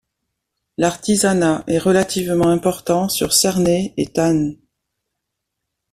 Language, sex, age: French, female, 60-69